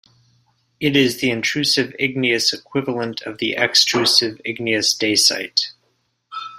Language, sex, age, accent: English, male, 30-39, United States English